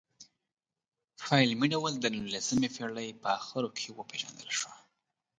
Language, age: Pashto, 19-29